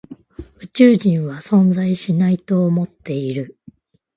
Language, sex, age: Japanese, female, 19-29